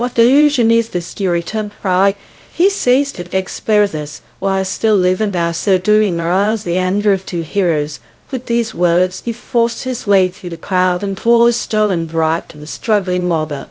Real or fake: fake